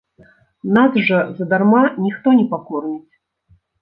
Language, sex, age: Belarusian, female, 40-49